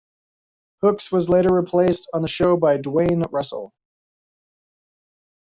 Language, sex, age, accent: English, male, 30-39, United States English